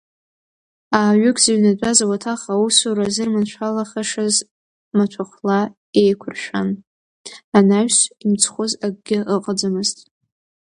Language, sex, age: Abkhazian, female, under 19